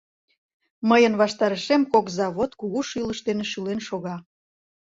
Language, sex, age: Mari, female, 30-39